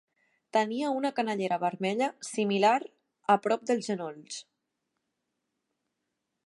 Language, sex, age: Catalan, female, 19-29